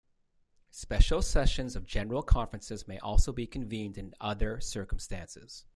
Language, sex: English, male